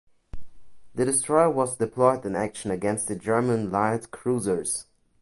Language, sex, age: English, male, under 19